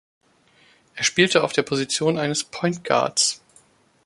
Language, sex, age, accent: German, male, 30-39, Deutschland Deutsch